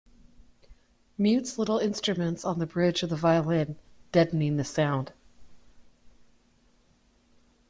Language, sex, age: English, female, 40-49